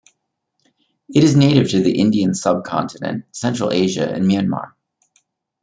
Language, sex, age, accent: English, male, 30-39, United States English